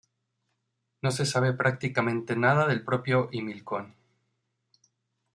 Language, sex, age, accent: Spanish, male, 30-39, México